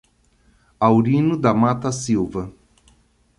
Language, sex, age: Portuguese, male, 60-69